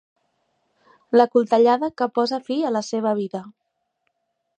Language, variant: Catalan, Central